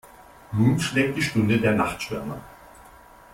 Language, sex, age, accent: German, male, 50-59, Deutschland Deutsch